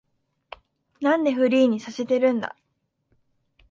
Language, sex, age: Japanese, female, 19-29